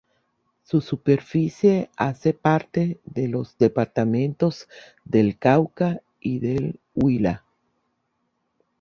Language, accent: Spanish, Caribe: Cuba, Venezuela, Puerto Rico, República Dominicana, Panamá, Colombia caribeña, México caribeño, Costa del golfo de México